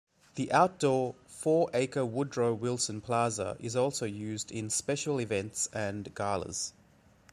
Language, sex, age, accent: English, male, 40-49, Australian English